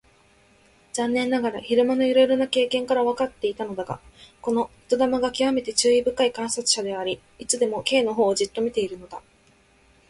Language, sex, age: Japanese, female, 19-29